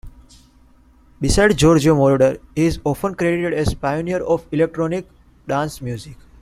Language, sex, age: English, male, 19-29